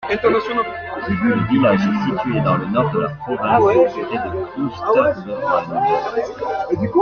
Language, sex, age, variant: French, male, 40-49, Français de métropole